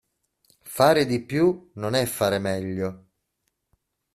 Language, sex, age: Italian, male, 50-59